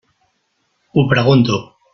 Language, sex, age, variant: Catalan, male, 30-39, Central